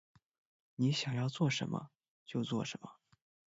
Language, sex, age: Chinese, male, 19-29